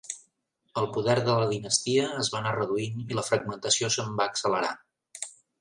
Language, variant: Catalan, Central